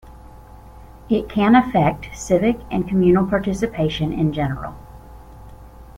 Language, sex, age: English, female, 40-49